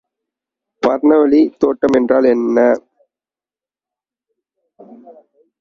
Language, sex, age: Tamil, male, 19-29